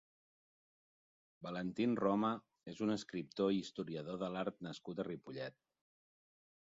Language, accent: Catalan, Neutre